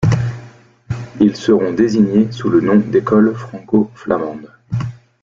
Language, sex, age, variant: French, male, 30-39, Français de métropole